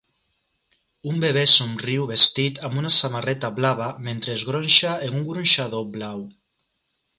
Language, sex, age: Catalan, male, 30-39